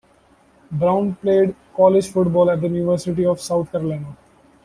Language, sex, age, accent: English, male, 19-29, India and South Asia (India, Pakistan, Sri Lanka)